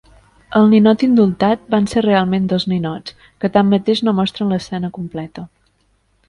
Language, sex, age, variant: Catalan, female, 19-29, Septentrional